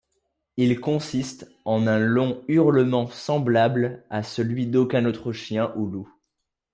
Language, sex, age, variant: French, male, under 19, Français de métropole